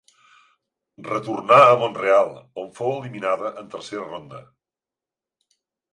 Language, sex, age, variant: Catalan, male, 60-69, Central